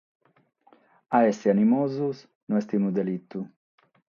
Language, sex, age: Sardinian, male, 30-39